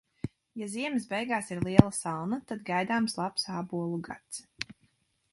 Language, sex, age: Latvian, female, 19-29